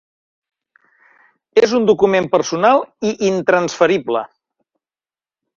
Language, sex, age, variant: Catalan, male, 60-69, Central